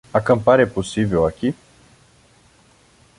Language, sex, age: Portuguese, male, 19-29